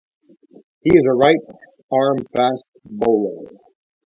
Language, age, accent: English, 40-49, United States English